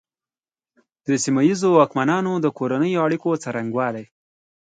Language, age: Pashto, 19-29